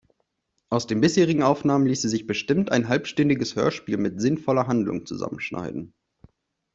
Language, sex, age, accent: German, male, 19-29, Deutschland Deutsch